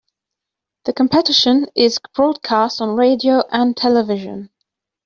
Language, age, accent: English, 19-29, England English